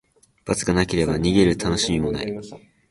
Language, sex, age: Japanese, male, under 19